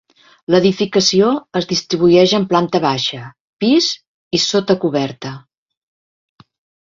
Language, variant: Catalan, Central